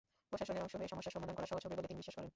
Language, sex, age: Bengali, female, 19-29